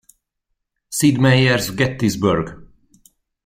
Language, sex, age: English, male, 30-39